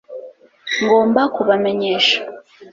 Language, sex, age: Kinyarwanda, female, 30-39